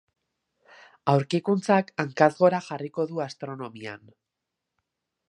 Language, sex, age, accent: Basque, male, 19-29, Erdialdekoa edo Nafarra (Gipuzkoa, Nafarroa)